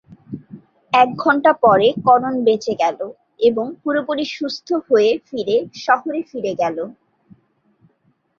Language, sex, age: Bengali, female, 19-29